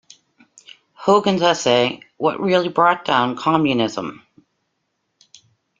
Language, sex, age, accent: English, female, 50-59, United States English